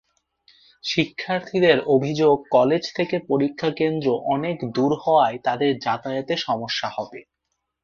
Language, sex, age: Bengali, male, 19-29